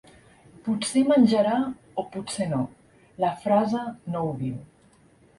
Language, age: Catalan, 40-49